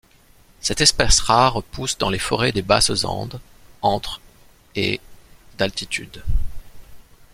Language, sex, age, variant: French, male, 30-39, Français de métropole